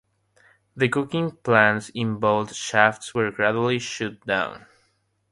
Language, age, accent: English, 19-29, United States English; India and South Asia (India, Pakistan, Sri Lanka)